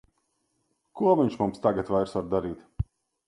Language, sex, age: Latvian, male, 40-49